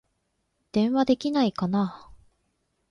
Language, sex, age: Japanese, female, 19-29